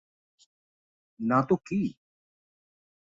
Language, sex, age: Bengali, male, 30-39